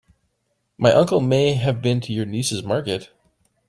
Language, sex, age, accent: English, male, 30-39, Canadian English